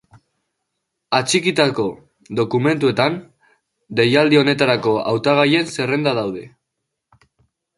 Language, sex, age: Basque, male, under 19